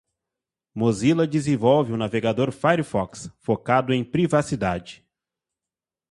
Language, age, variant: Portuguese, 30-39, Portuguese (Brasil)